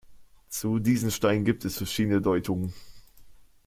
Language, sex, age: German, male, under 19